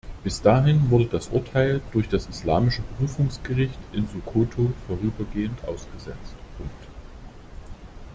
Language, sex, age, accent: German, male, 40-49, Deutschland Deutsch